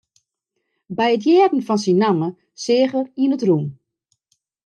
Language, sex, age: Western Frisian, female, 40-49